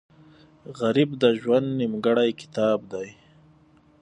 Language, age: Pashto, 19-29